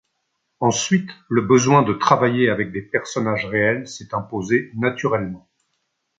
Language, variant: French, Français de métropole